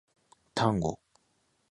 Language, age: Japanese, 19-29